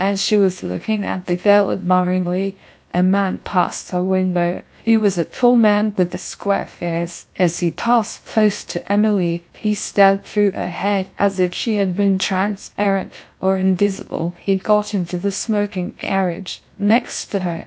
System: TTS, GlowTTS